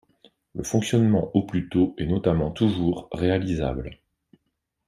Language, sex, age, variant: French, male, 40-49, Français de métropole